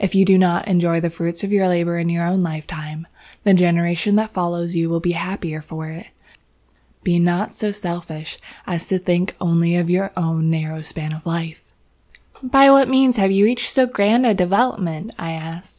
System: none